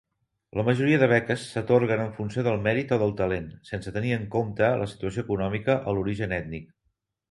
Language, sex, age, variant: Catalan, male, 50-59, Central